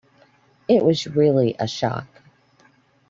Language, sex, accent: English, female, United States English